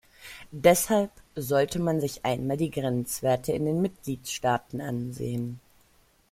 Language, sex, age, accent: German, female, 30-39, Deutschland Deutsch